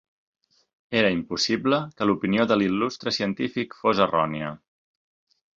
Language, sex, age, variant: Catalan, male, 40-49, Central